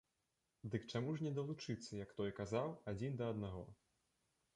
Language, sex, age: Belarusian, male, 19-29